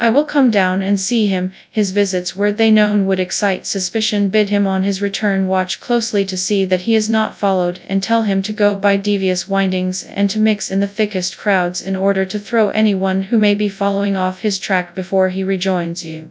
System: TTS, FastPitch